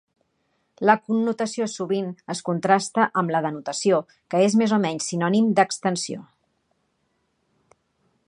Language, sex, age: Catalan, female, 40-49